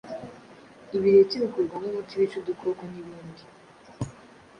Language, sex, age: Kinyarwanda, female, under 19